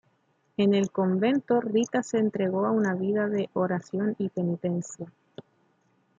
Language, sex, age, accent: Spanish, female, 30-39, Chileno: Chile, Cuyo